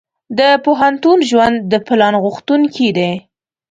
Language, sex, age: Pashto, female, 19-29